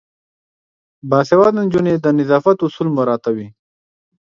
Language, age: Pashto, 19-29